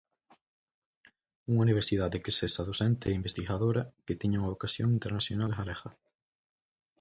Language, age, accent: Galician, under 19, Atlántico (seseo e gheada)